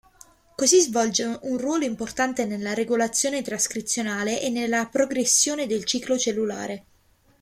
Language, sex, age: Italian, female, 19-29